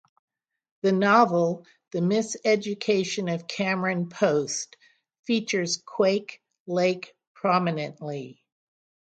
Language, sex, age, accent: English, female, 60-69, United States English